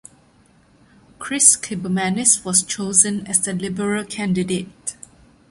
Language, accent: English, Malaysian English